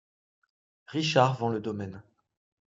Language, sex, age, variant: French, male, 30-39, Français de métropole